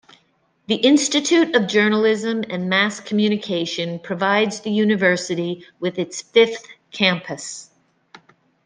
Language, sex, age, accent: English, female, 19-29, United States English